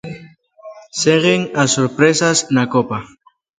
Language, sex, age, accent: Galician, female, 40-49, Central (gheada)